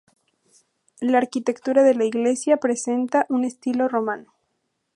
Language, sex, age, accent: Spanish, female, 19-29, México